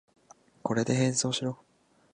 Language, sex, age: Japanese, male, 19-29